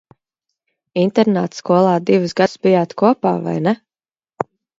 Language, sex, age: Latvian, female, 30-39